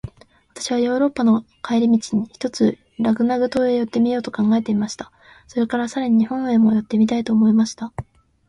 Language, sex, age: Japanese, female, 19-29